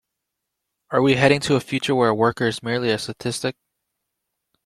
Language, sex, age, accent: English, male, 19-29, United States English